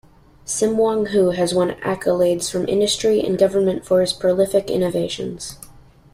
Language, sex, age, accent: English, male, under 19, United States English